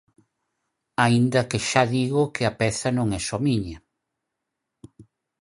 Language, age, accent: Galician, 60-69, Normativo (estándar)